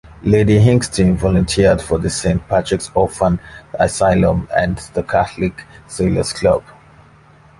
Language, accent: English, West Indies and Bermuda (Bahamas, Bermuda, Jamaica, Trinidad)